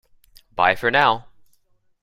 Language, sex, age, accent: English, male, 19-29, United States English